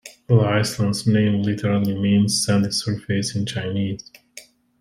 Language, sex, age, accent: English, male, 30-39, United States English